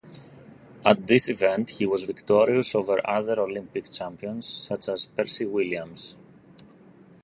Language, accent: English, United States English